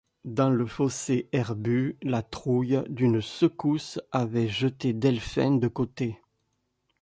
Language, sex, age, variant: French, male, 50-59, Français de métropole